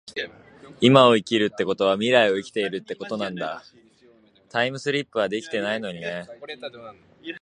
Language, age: Japanese, 19-29